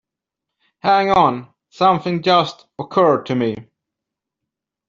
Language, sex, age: English, male, 40-49